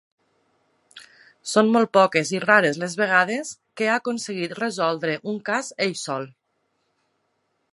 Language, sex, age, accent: Catalan, female, 30-39, valencià